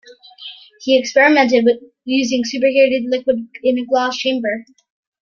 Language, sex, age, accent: English, female, under 19, Canadian English